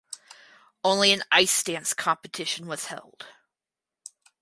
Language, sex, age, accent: English, female, 19-29, United States English